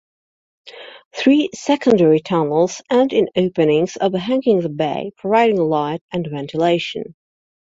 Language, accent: English, England English